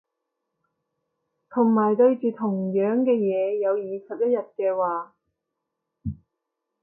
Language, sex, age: Cantonese, female, 19-29